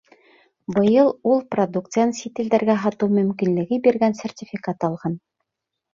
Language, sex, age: Bashkir, female, 30-39